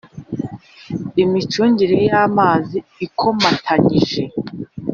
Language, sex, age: Kinyarwanda, female, 30-39